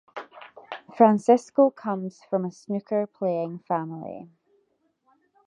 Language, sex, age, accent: English, female, 19-29, Scottish English